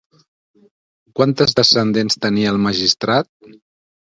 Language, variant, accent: Catalan, Central, central